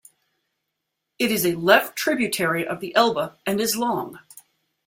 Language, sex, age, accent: English, female, 50-59, United States English